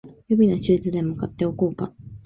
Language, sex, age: Japanese, female, 19-29